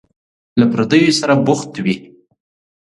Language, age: Pashto, 19-29